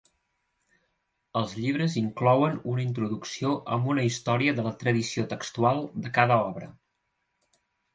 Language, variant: Catalan, Central